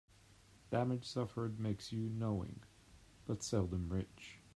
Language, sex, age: English, male, 40-49